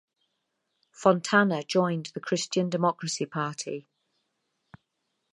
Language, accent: English, England English